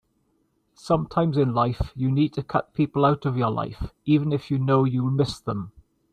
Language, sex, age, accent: English, male, 60-69, Welsh English